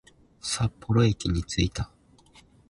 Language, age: Japanese, 19-29